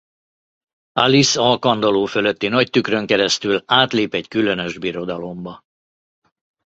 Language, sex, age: Hungarian, male, 60-69